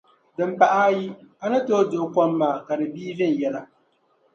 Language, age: Dagbani, 19-29